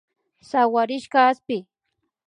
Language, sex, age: Imbabura Highland Quichua, female, 30-39